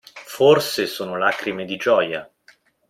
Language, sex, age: Italian, male, 30-39